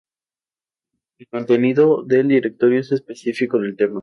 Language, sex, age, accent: Spanish, male, 19-29, México